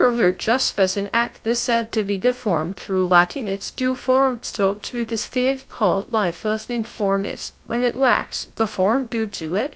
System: TTS, GlowTTS